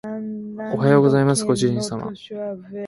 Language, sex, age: Japanese, male, 19-29